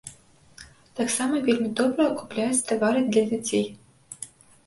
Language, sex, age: Belarusian, female, 19-29